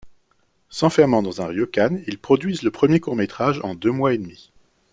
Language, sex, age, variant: French, male, 30-39, Français de métropole